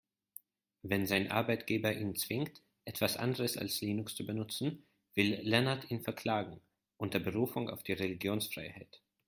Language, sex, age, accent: German, male, 19-29, Österreichisches Deutsch